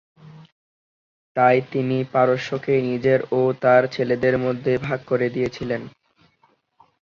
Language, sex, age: Bengali, male, 40-49